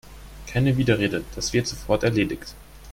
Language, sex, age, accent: German, male, under 19, Deutschland Deutsch